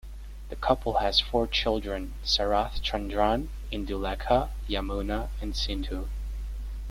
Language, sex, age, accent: English, male, under 19, Canadian English